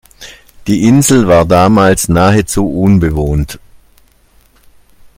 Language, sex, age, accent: German, male, 60-69, Deutschland Deutsch